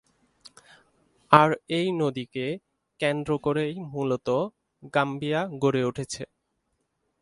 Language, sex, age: Bengali, male, 19-29